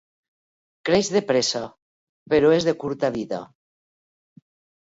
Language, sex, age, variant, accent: Catalan, female, 50-59, Valencià meridional, valencià